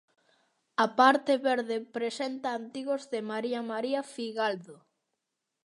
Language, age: Galician, under 19